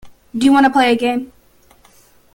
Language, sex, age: English, female, 19-29